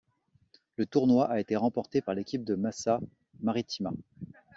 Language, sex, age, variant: French, male, 30-39, Français de métropole